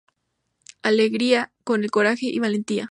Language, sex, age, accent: Spanish, female, 19-29, México